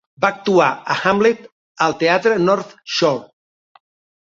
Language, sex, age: Catalan, male, 60-69